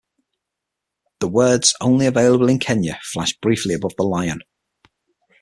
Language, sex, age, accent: English, male, 40-49, England English